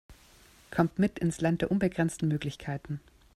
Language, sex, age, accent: German, female, 30-39, Österreichisches Deutsch